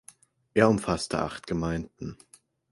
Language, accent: German, Deutschland Deutsch